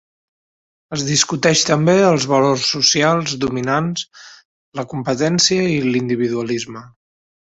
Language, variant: Catalan, Central